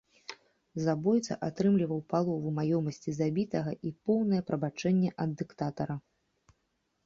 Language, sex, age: Belarusian, female, 30-39